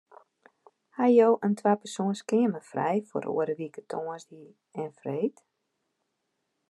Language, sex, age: Western Frisian, female, 50-59